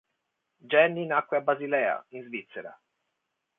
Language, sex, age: Italian, male, 40-49